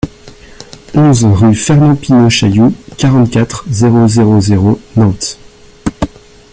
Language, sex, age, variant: French, male, 19-29, Français de métropole